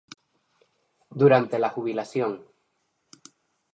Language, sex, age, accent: Spanish, male, 19-29, España: Islas Canarias